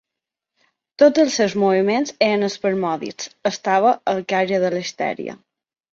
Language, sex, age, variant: Catalan, female, 30-39, Balear